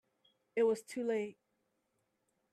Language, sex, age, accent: English, female, 19-29, United States English